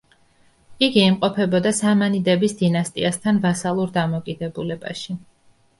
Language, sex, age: Georgian, female, 30-39